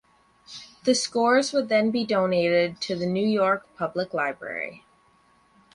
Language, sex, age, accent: English, female, 30-39, Canadian English